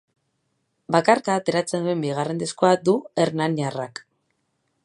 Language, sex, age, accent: Basque, female, 30-39, Mendebalekoa (Araba, Bizkaia, Gipuzkoako mendebaleko herri batzuk)